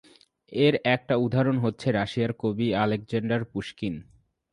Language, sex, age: Bengali, male, 19-29